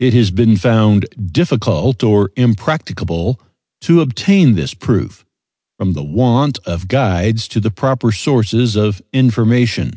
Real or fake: real